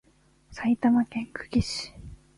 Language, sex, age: Japanese, female, 19-29